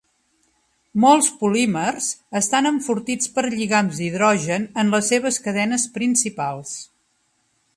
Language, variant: Catalan, Central